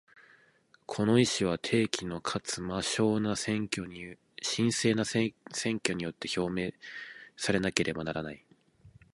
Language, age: Japanese, 19-29